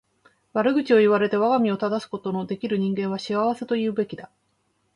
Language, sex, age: Japanese, female, 50-59